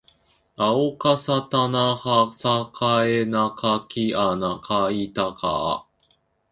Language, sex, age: Japanese, male, 19-29